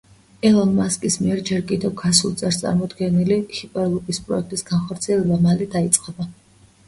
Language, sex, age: Georgian, female, 19-29